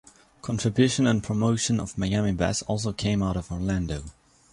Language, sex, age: English, male, 19-29